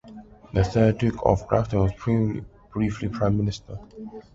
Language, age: English, 19-29